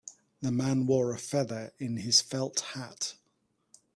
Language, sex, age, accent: English, male, 40-49, England English